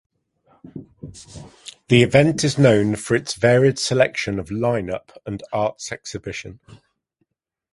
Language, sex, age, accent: English, male, 40-49, England English